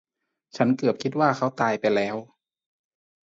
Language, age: Thai, 19-29